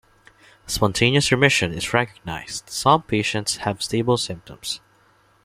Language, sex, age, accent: English, male, 19-29, Filipino